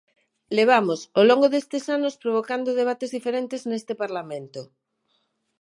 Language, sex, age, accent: Galician, female, 50-59, Atlántico (seseo e gheada)